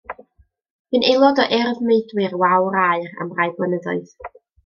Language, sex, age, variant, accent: Welsh, female, 19-29, North-Eastern Welsh, Y Deyrnas Unedig Cymraeg